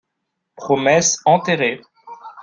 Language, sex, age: French, male, 19-29